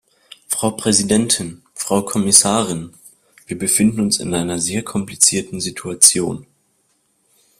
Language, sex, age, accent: German, male, 19-29, Deutschland Deutsch